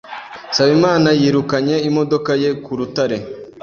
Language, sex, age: Kinyarwanda, male, 19-29